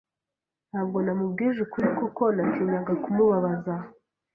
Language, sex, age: Kinyarwanda, female, 19-29